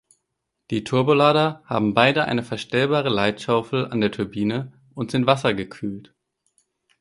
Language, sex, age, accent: German, male, 19-29, Deutschland Deutsch